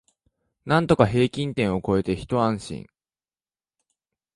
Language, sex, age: Japanese, male, 19-29